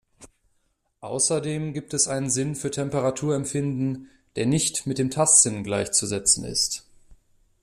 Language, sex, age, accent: German, male, 19-29, Deutschland Deutsch